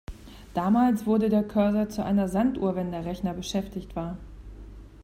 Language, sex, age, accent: German, female, 40-49, Deutschland Deutsch